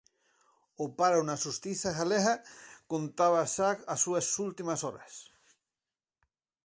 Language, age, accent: Galician, 50-59, Atlántico (seseo e gheada)